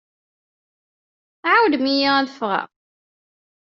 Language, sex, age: Kabyle, female, 19-29